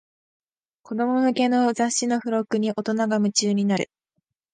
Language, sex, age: Japanese, female, 19-29